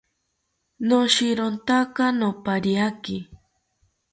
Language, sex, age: South Ucayali Ashéninka, female, under 19